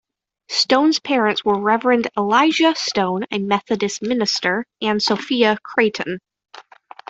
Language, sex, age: English, female, under 19